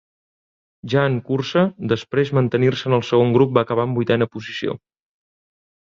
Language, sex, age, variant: Catalan, male, 19-29, Central